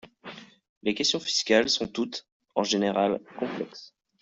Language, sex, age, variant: French, male, 30-39, Français de métropole